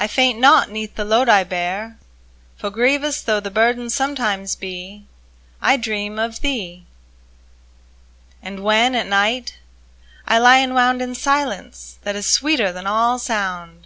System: none